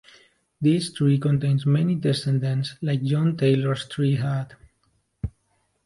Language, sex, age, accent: English, male, 19-29, England English